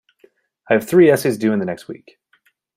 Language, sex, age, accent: English, male, 30-39, United States English